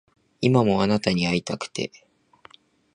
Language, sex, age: Japanese, male, 19-29